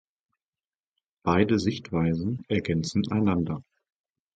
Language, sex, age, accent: German, male, 30-39, Deutschland Deutsch